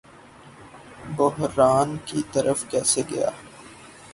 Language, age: Urdu, 19-29